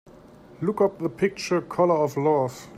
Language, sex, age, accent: English, male, 30-39, United States English